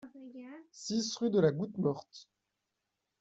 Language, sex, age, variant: French, male, 30-39, Français de métropole